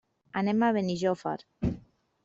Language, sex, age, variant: Catalan, female, 40-49, Central